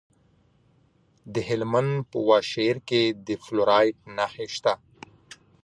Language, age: Pashto, 30-39